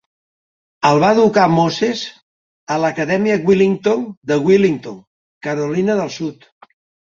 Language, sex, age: Catalan, male, 60-69